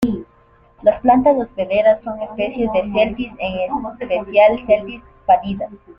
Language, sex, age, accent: Spanish, female, under 19, Andino-Pacífico: Colombia, Perú, Ecuador, oeste de Bolivia y Venezuela andina